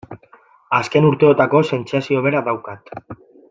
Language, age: Basque, 19-29